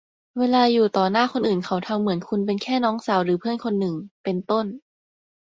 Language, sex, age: Thai, female, under 19